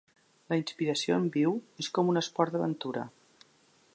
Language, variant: Catalan, Central